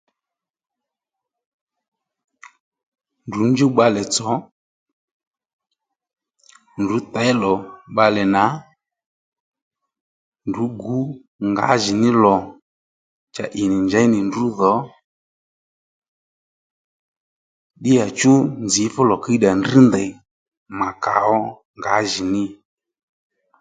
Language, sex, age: Lendu, male, 30-39